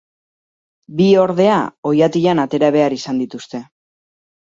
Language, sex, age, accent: Basque, female, 30-39, Mendebalekoa (Araba, Bizkaia, Gipuzkoako mendebaleko herri batzuk)